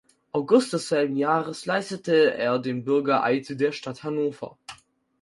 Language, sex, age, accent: German, male, under 19, Deutschland Deutsch